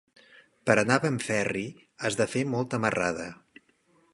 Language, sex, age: Catalan, male, 50-59